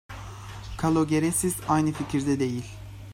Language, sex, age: Turkish, male, 19-29